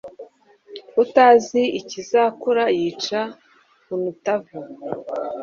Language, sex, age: Kinyarwanda, female, 30-39